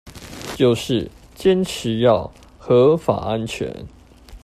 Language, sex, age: Chinese, male, 19-29